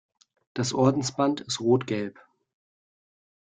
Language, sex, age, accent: German, male, 19-29, Deutschland Deutsch